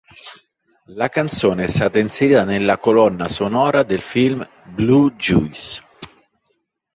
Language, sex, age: Italian, male, 40-49